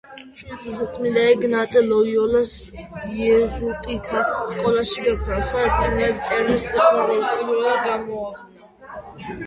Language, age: Georgian, under 19